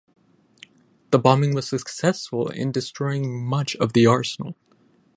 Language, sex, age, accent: English, male, 19-29, United States English